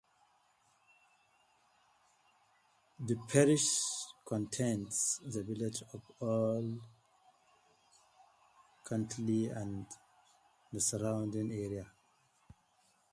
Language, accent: English, Southern African (South Africa, Zimbabwe, Namibia)